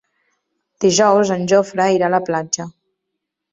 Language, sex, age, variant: Catalan, female, 19-29, Central